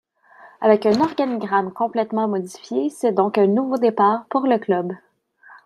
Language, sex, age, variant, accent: French, female, 19-29, Français d'Amérique du Nord, Français du Canada